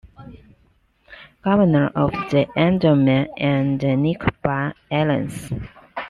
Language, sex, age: English, female, 30-39